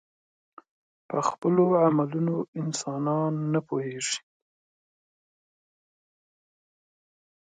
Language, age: Pashto, 19-29